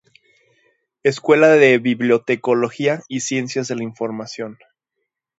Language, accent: Spanish, México